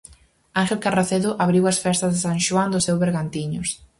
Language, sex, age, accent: Galician, female, under 19, Central (gheada)